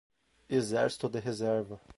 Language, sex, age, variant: Portuguese, male, 19-29, Portuguese (Brasil)